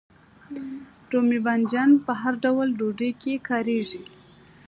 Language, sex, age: Pashto, female, 19-29